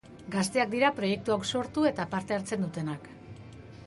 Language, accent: Basque, Mendebalekoa (Araba, Bizkaia, Gipuzkoako mendebaleko herri batzuk)